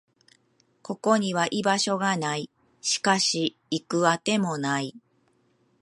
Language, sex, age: Japanese, female, 50-59